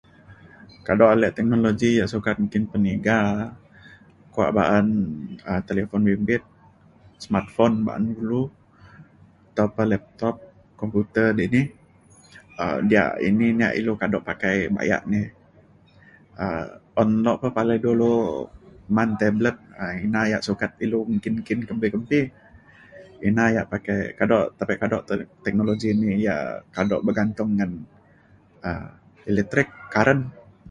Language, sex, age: Mainstream Kenyah, male, 30-39